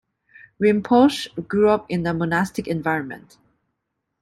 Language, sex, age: English, female, 30-39